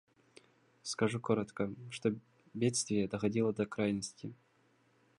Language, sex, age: Russian, male, under 19